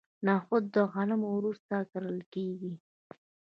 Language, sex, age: Pashto, female, 19-29